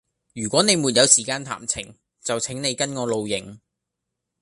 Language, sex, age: Cantonese, male, 19-29